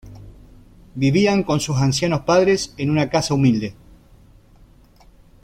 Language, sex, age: Spanish, male, 40-49